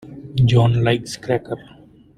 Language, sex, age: English, male, 30-39